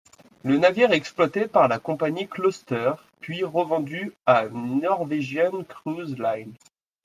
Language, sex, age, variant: French, male, 19-29, Français de métropole